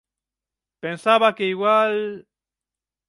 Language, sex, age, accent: Galician, male, 30-39, Atlántico (seseo e gheada); Central (gheada); Normativo (estándar)